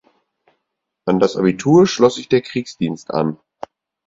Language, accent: German, Deutschland Deutsch